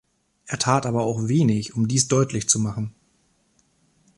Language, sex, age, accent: German, male, 19-29, Deutschland Deutsch